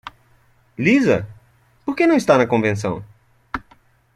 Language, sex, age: Portuguese, male, 30-39